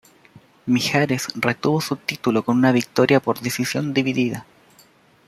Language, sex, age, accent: Spanish, male, 19-29, Chileno: Chile, Cuyo